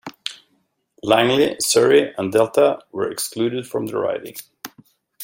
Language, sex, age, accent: English, male, 40-49, United States English